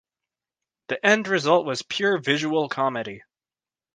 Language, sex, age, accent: English, male, 30-39, United States English